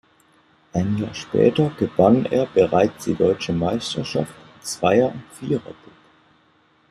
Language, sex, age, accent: German, male, 30-39, Deutschland Deutsch